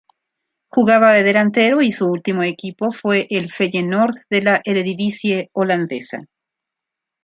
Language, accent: Spanish, México